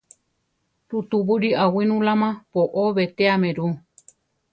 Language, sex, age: Central Tarahumara, female, 50-59